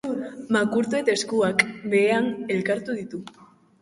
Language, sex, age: Basque, female, under 19